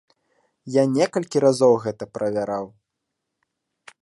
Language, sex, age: Belarusian, male, 19-29